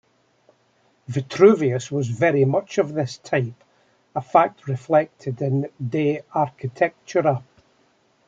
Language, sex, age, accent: English, male, 70-79, Scottish English